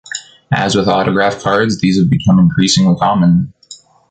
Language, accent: English, United States English